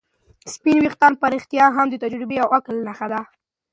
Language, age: Pashto, 19-29